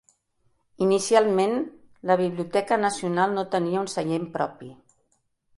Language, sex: Catalan, female